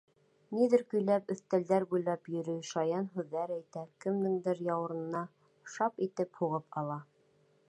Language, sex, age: Bashkir, female, 30-39